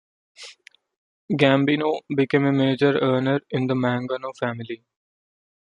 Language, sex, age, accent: English, male, 19-29, India and South Asia (India, Pakistan, Sri Lanka)